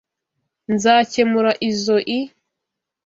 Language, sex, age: Kinyarwanda, female, 19-29